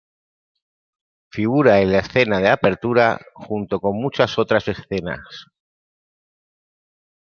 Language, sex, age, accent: Spanish, male, 50-59, España: Centro-Sur peninsular (Madrid, Toledo, Castilla-La Mancha)